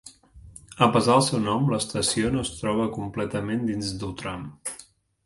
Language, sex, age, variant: Catalan, male, 30-39, Central